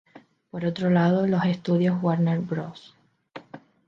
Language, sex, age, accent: Spanish, female, 19-29, España: Islas Canarias